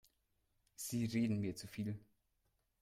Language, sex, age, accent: German, male, 19-29, Deutschland Deutsch